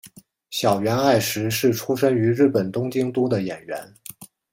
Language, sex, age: Chinese, male, 30-39